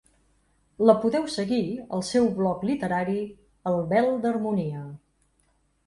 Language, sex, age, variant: Catalan, female, 40-49, Central